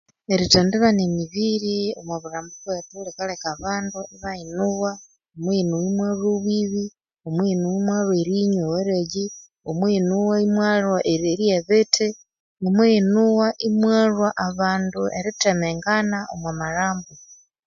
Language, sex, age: Konzo, female, 40-49